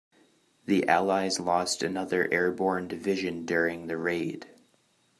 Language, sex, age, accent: English, male, 19-29, United States English